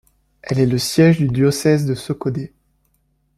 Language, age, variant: French, 19-29, Français de métropole